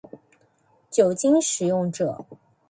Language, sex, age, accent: Chinese, female, 30-39, 出生地：福建省